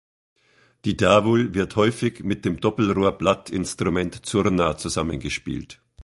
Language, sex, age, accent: German, male, 50-59, Österreichisches Deutsch